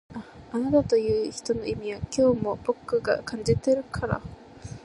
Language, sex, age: Japanese, female, 19-29